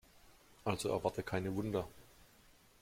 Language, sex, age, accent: German, male, 50-59, Deutschland Deutsch